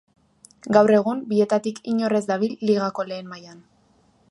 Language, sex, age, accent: Basque, female, under 19, Erdialdekoa edo Nafarra (Gipuzkoa, Nafarroa)